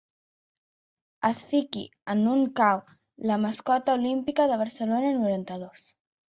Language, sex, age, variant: Catalan, male, 40-49, Central